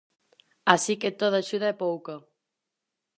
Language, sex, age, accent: Galician, female, 40-49, Normativo (estándar)